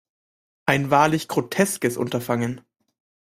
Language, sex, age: German, male, 19-29